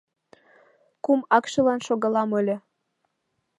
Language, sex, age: Mari, female, under 19